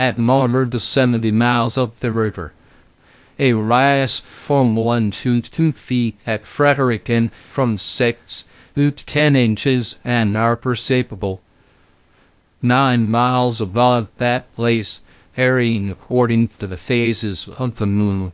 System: TTS, VITS